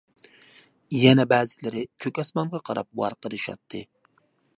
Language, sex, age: Uyghur, male, 30-39